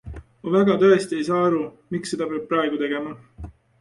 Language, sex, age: Estonian, male, 19-29